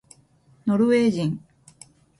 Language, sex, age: Japanese, female, 40-49